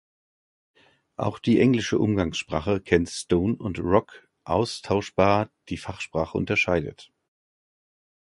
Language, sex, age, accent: German, male, 50-59, Deutschland Deutsch